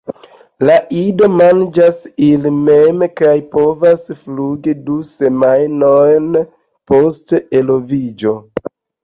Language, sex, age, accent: Esperanto, male, 30-39, Internacia